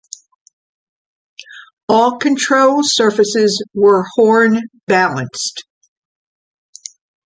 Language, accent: English, United States English